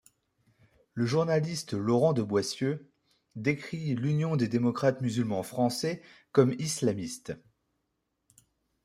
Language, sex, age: French, male, 30-39